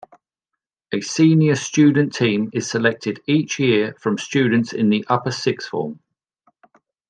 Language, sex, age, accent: English, male, 40-49, England English